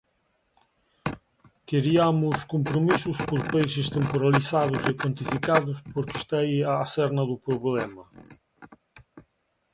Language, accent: Galician, Oriental (común en zona oriental)